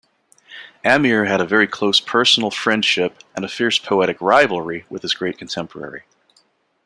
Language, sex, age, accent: English, male, 40-49, United States English